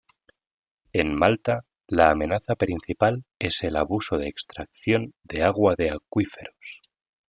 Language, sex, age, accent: Spanish, male, 19-29, España: Centro-Sur peninsular (Madrid, Toledo, Castilla-La Mancha)